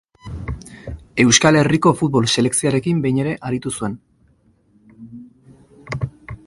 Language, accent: Basque, Erdialdekoa edo Nafarra (Gipuzkoa, Nafarroa)